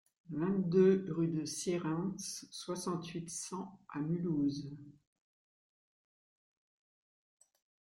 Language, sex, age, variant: French, female, 60-69, Français de métropole